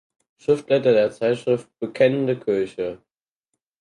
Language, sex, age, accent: German, male, under 19, Deutschland Deutsch